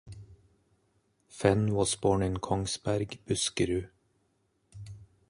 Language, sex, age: English, male, 30-39